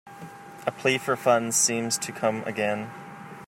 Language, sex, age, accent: English, male, 19-29, United States English